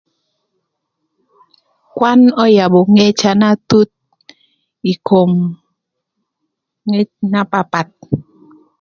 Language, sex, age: Thur, female, 30-39